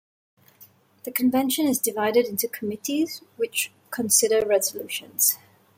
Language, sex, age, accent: English, female, 30-39, Singaporean English